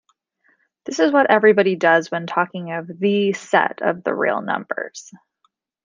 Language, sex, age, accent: English, female, 30-39, United States English